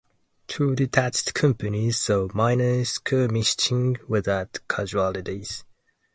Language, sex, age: English, male, 19-29